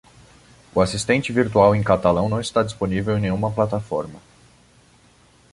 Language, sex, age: Portuguese, male, 19-29